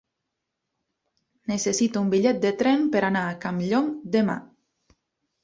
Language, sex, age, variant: Catalan, female, 19-29, Nord-Occidental